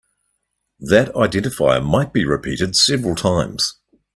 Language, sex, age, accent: English, male, 40-49, New Zealand English